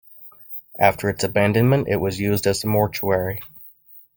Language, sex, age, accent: English, male, 30-39, United States English